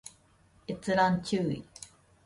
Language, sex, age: Japanese, female, 30-39